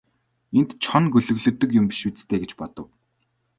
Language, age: Mongolian, 19-29